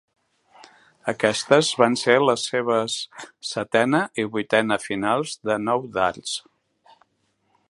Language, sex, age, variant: Catalan, male, 60-69, Central